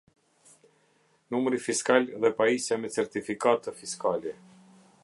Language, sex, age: Albanian, male, 50-59